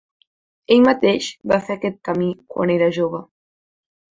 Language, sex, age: Catalan, female, under 19